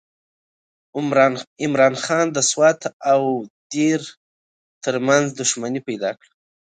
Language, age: Pashto, 30-39